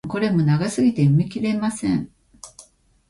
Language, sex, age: Japanese, female, 50-59